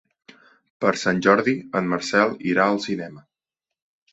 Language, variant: Catalan, Central